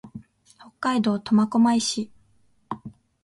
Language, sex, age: Japanese, female, 19-29